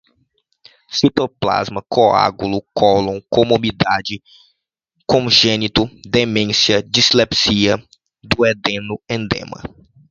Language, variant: Portuguese, Portuguese (Brasil)